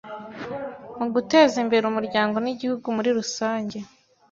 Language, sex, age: Kinyarwanda, female, 19-29